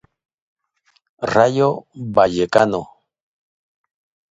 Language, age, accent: Spanish, 50-59, América central